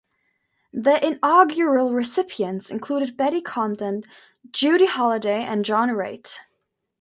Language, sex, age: English, female, under 19